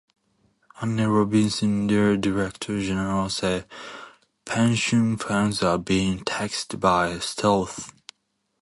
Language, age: English, 19-29